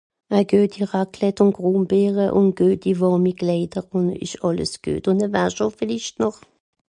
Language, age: Swiss German, 50-59